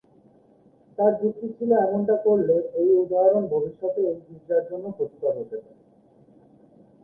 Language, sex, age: Bengali, male, 19-29